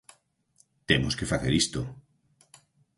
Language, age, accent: Galician, 50-59, Oriental (común en zona oriental)